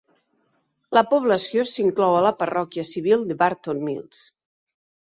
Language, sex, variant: Catalan, female, Nord-Occidental